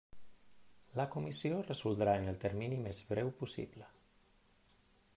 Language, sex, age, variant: Catalan, male, 30-39, Central